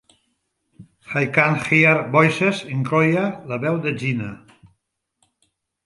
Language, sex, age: Catalan, male, 60-69